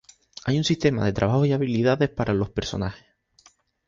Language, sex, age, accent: Spanish, male, 19-29, España: Islas Canarias